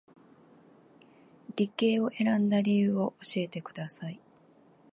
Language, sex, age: Japanese, female, 50-59